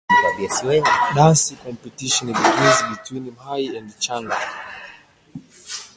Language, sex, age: English, male, 19-29